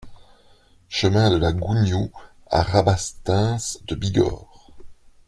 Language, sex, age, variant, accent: French, male, 40-49, Français d'Europe, Français de Belgique